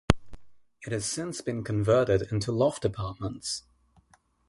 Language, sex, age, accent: English, male, 19-29, England English; India and South Asia (India, Pakistan, Sri Lanka)